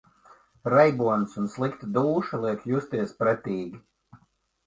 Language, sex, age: Latvian, male, 40-49